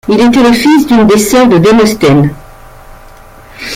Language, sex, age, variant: French, female, 50-59, Français de métropole